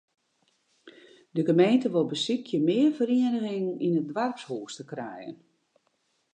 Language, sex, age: Western Frisian, female, 60-69